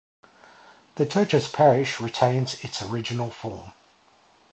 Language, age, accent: English, 50-59, Australian English